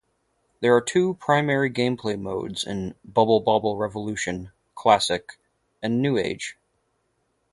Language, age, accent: English, 30-39, United States English